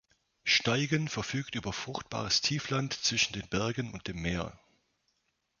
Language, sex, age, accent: German, male, 40-49, Deutschland Deutsch